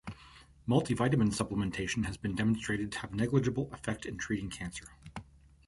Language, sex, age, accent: English, male, 50-59, United States English